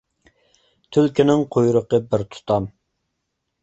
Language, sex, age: Uyghur, male, 19-29